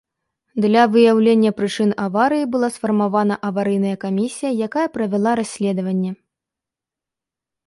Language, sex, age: Belarusian, female, 19-29